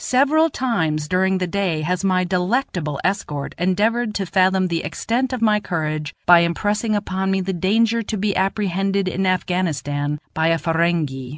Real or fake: real